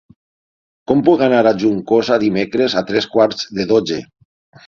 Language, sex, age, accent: Catalan, male, 50-59, valencià